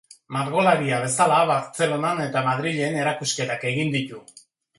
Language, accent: Basque, Erdialdekoa edo Nafarra (Gipuzkoa, Nafarroa)